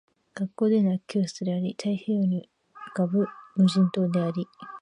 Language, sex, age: Japanese, female, 19-29